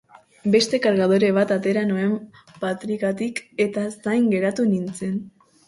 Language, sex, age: Basque, female, under 19